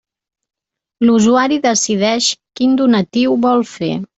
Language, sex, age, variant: Catalan, female, 40-49, Central